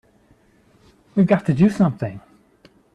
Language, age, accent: English, 19-29, United States English